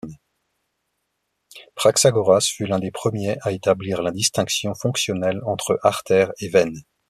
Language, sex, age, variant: French, male, 30-39, Français de métropole